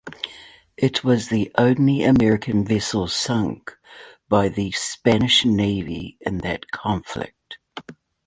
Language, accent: English, New Zealand English